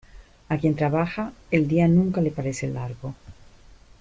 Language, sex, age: Spanish, female, 50-59